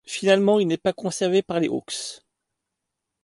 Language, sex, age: French, male, 40-49